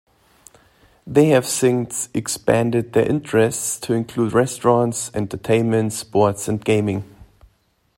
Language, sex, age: English, male, 30-39